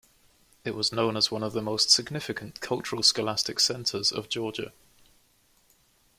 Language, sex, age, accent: English, male, 19-29, England English